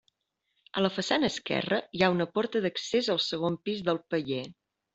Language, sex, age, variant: Catalan, female, 30-39, Septentrional